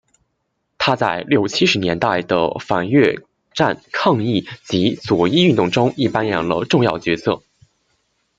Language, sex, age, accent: Chinese, male, 19-29, 出生地：山东省